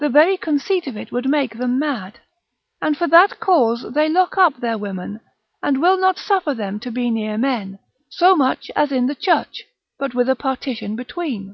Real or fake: real